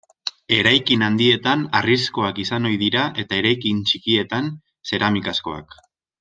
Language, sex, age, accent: Basque, male, 19-29, Mendebalekoa (Araba, Bizkaia, Gipuzkoako mendebaleko herri batzuk)